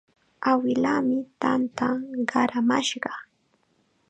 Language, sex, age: Chiquián Ancash Quechua, female, 19-29